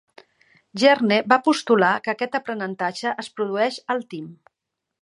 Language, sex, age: Catalan, female, 50-59